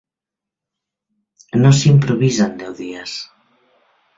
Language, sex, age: Catalan, female, 60-69